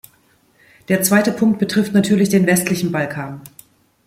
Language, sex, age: German, female, 40-49